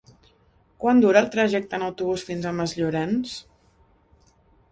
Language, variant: Catalan, Central